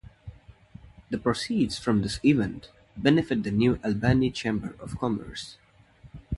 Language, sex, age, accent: English, male, 30-39, India and South Asia (India, Pakistan, Sri Lanka)